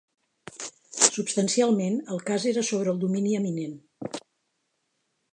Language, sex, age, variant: Catalan, female, 70-79, Central